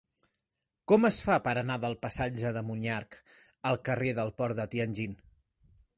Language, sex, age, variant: Catalan, male, 30-39, Central